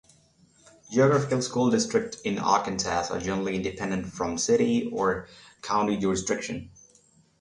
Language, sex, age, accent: English, male, 30-39, United States English; India and South Asia (India, Pakistan, Sri Lanka)